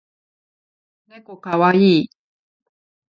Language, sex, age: Japanese, female, 40-49